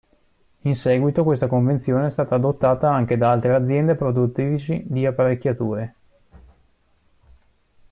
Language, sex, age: Italian, male, 30-39